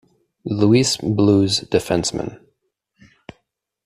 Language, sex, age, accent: English, male, 19-29, United States English